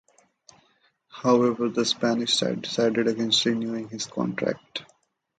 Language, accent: English, India and South Asia (India, Pakistan, Sri Lanka)